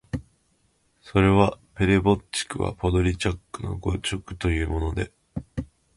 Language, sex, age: Japanese, male, 19-29